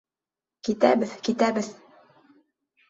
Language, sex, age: Bashkir, female, 19-29